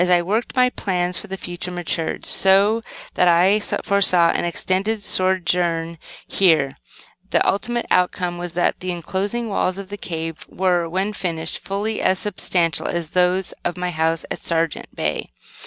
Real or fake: real